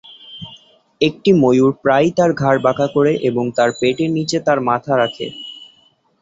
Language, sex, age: Bengali, male, 19-29